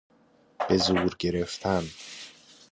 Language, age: Persian, 30-39